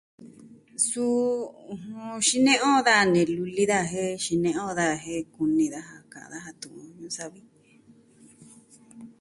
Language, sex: Southwestern Tlaxiaco Mixtec, female